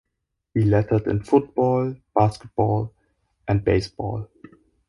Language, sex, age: English, male, under 19